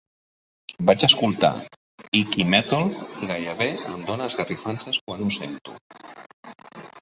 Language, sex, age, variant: Catalan, male, 50-59, Central